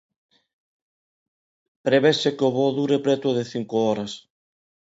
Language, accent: Galician, Neofalante